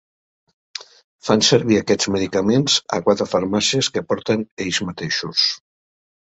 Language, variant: Catalan, Central